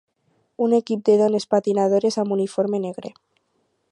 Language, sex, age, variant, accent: Catalan, female, under 19, Alacantí, valencià